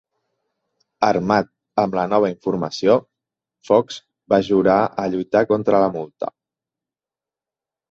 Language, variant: Catalan, Central